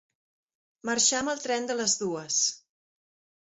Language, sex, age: Catalan, female, 40-49